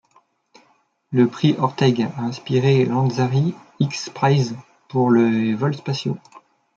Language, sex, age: French, male, 30-39